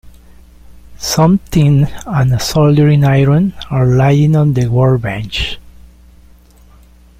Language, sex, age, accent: English, male, 40-49, United States English